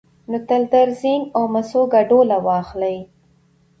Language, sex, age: Pashto, female, 40-49